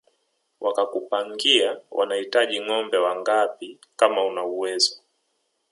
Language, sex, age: Swahili, male, 30-39